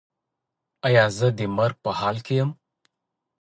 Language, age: Pashto, 19-29